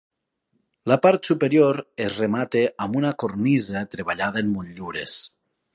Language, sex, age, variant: Catalan, male, 30-39, Nord-Occidental